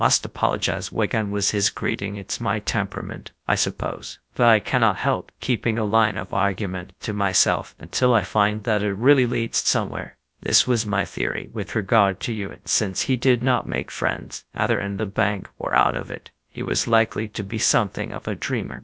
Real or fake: fake